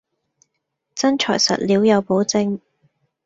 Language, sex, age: Cantonese, female, 19-29